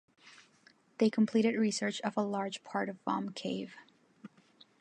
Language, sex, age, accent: English, female, 19-29, United States English